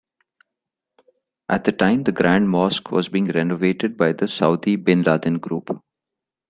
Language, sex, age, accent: English, male, 30-39, India and South Asia (India, Pakistan, Sri Lanka)